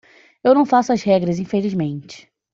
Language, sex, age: Portuguese, female, under 19